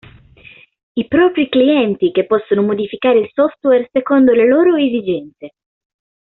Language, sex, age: Italian, female, 19-29